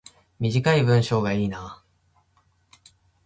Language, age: Japanese, 19-29